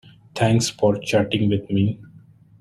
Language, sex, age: English, male, 30-39